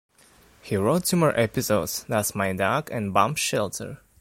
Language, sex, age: English, male, 19-29